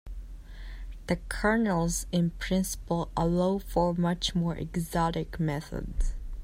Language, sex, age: English, female, 19-29